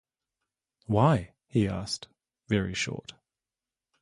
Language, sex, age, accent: English, male, 40-49, New Zealand English